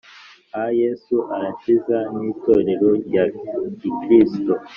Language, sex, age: Kinyarwanda, male, under 19